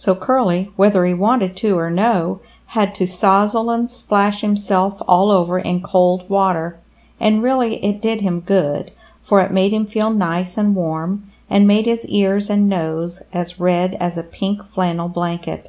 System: none